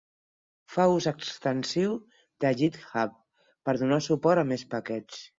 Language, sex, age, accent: Catalan, female, 50-59, Barcelona